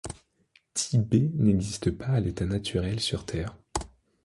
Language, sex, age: French, male, 19-29